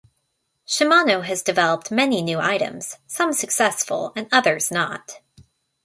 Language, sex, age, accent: English, female, under 19, United States English